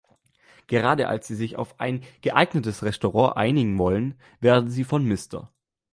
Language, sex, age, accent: German, male, under 19, Deutschland Deutsch